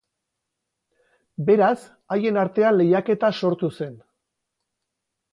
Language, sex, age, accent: Basque, male, 40-49, Mendebalekoa (Araba, Bizkaia, Gipuzkoako mendebaleko herri batzuk)